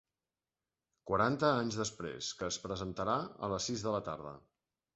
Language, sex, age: Catalan, male, 50-59